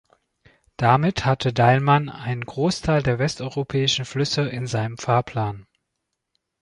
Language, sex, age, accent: German, male, 40-49, Deutschland Deutsch